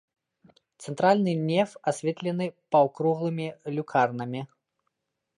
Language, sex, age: Belarusian, male, 30-39